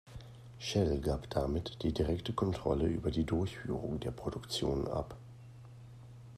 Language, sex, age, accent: German, male, 40-49, Deutschland Deutsch